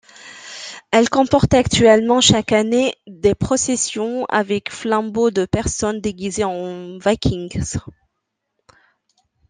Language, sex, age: French, female, 30-39